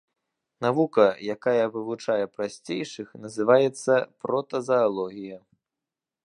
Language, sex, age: Belarusian, male, 19-29